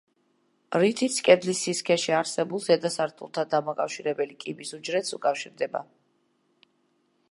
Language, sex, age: Georgian, female, 40-49